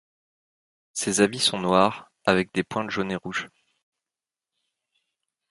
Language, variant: French, Français de métropole